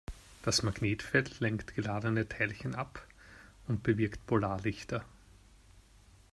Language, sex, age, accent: German, male, 30-39, Österreichisches Deutsch